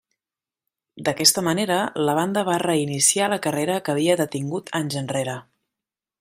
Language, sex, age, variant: Catalan, female, 30-39, Central